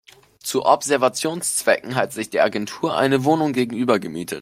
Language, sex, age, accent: German, male, 19-29, Deutschland Deutsch